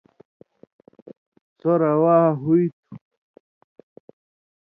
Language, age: Indus Kohistani, 19-29